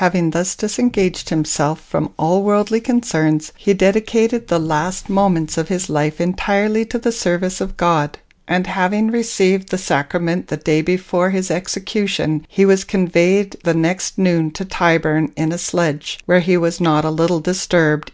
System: none